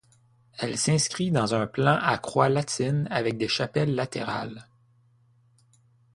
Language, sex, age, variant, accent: French, male, 19-29, Français d'Amérique du Nord, Français du Canada